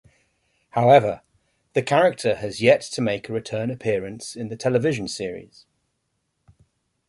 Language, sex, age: English, male, 40-49